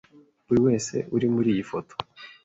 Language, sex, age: Kinyarwanda, female, 30-39